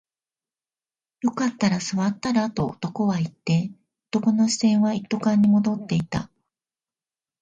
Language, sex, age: Japanese, female, 40-49